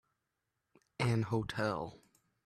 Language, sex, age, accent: English, male, under 19, United States English